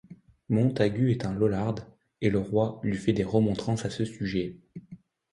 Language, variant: French, Français de métropole